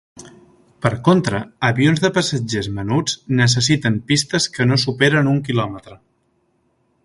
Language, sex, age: Catalan, male, 19-29